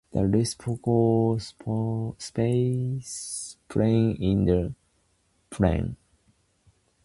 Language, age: English, under 19